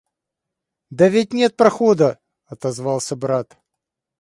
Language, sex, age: Russian, male, 50-59